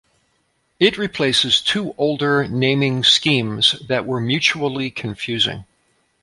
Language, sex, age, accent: English, male, 50-59, United States English